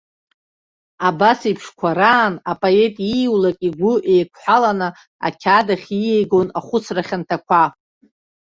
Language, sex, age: Abkhazian, female, 30-39